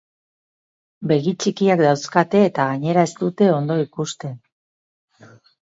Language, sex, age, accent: Basque, female, 50-59, Erdialdekoa edo Nafarra (Gipuzkoa, Nafarroa)